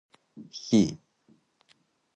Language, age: English, 19-29